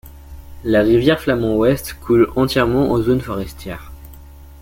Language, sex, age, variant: French, male, under 19, Français de métropole